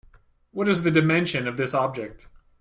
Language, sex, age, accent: English, male, 19-29, Canadian English